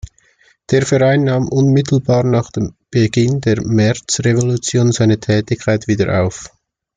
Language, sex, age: German, male, 19-29